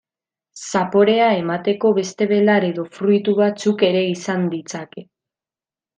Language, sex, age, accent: Basque, female, 19-29, Mendebalekoa (Araba, Bizkaia, Gipuzkoako mendebaleko herri batzuk)